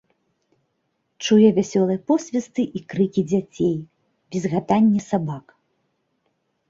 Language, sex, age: Belarusian, female, 40-49